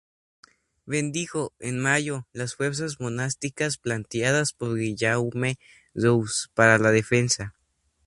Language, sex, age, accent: Spanish, male, 19-29, México